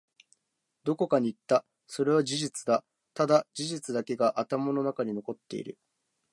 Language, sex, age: Japanese, male, 19-29